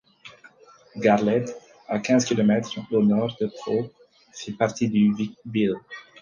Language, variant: French, Français d'Afrique subsaharienne et des îles africaines